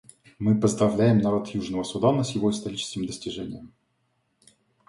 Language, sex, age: Russian, male, 40-49